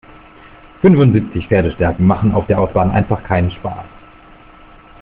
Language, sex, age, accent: German, male, 30-39, Deutschland Deutsch